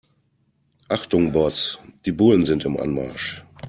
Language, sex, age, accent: German, male, 40-49, Deutschland Deutsch